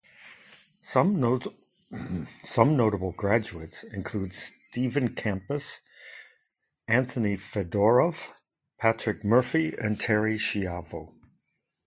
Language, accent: English, United States English